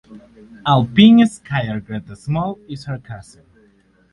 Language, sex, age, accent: English, male, 19-29, United States English